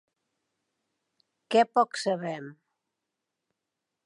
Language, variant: Catalan, Central